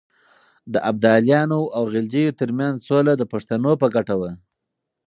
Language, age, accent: Pashto, 30-39, کندهارۍ لهجه